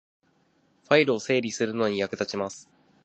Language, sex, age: Japanese, male, 19-29